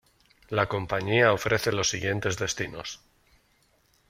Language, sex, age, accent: Spanish, male, 30-39, España: Norte peninsular (Asturias, Castilla y León, Cantabria, País Vasco, Navarra, Aragón, La Rioja, Guadalajara, Cuenca)